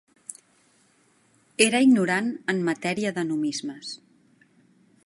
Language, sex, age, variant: Catalan, female, 40-49, Central